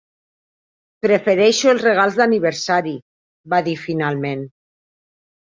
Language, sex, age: Catalan, female, 40-49